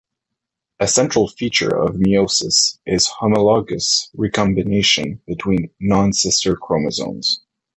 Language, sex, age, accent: English, male, 30-39, Canadian English